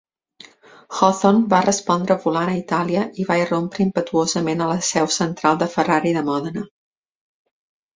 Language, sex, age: Catalan, female, 40-49